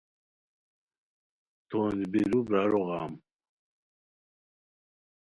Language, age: Khowar, 40-49